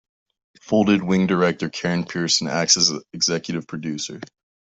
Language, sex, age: English, male, 19-29